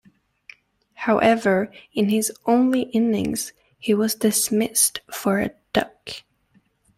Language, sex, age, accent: English, female, 19-29, England English